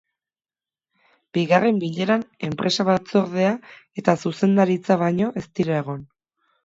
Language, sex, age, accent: Basque, female, 30-39, Erdialdekoa edo Nafarra (Gipuzkoa, Nafarroa)